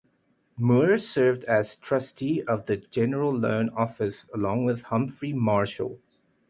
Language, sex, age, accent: English, male, 30-39, Southern African (South Africa, Zimbabwe, Namibia)